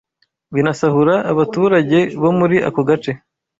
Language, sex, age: Kinyarwanda, male, 19-29